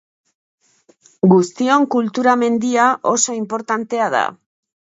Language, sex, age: Basque, female, 50-59